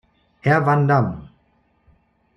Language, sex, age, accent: German, male, under 19, Deutschland Deutsch